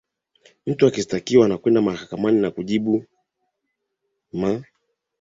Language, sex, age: Swahili, male, 30-39